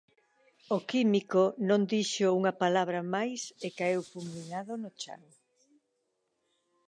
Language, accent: Galician, Normativo (estándar)